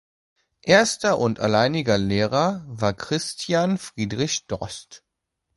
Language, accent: German, Deutschland Deutsch